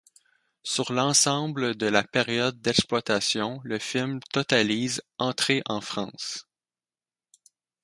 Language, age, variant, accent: French, 19-29, Français d'Amérique du Nord, Français du Canada